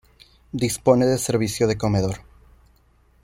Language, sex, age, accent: Spanish, male, 19-29, México